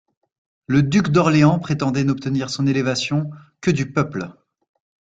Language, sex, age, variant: French, male, 30-39, Français de métropole